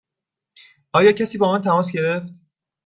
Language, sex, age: Persian, male, 19-29